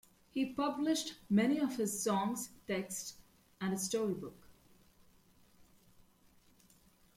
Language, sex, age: English, female, 19-29